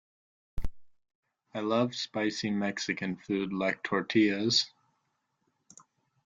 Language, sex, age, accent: English, male, under 19, United States English